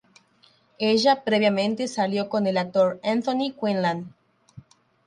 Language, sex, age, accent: Spanish, female, 19-29, Rioplatense: Argentina, Uruguay, este de Bolivia, Paraguay